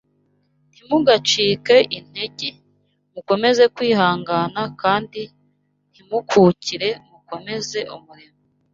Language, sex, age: Kinyarwanda, female, 19-29